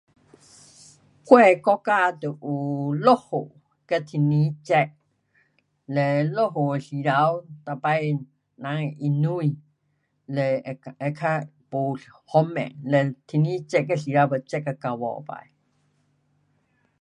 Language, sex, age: Pu-Xian Chinese, female, 70-79